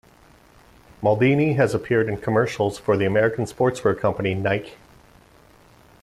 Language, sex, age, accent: English, male, 40-49, United States English